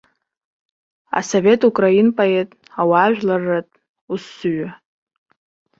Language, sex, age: Abkhazian, male, under 19